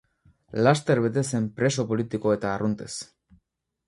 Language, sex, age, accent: Basque, male, 19-29, Mendebalekoa (Araba, Bizkaia, Gipuzkoako mendebaleko herri batzuk)